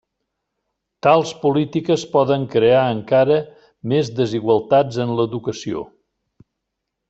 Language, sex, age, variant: Catalan, male, 60-69, Central